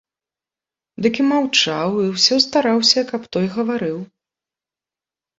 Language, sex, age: Belarusian, female, 30-39